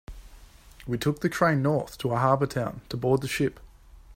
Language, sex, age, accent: English, male, 19-29, Australian English